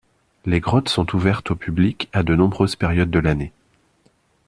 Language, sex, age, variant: French, male, 30-39, Français de métropole